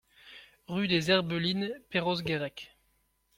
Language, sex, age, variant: French, male, 19-29, Français de métropole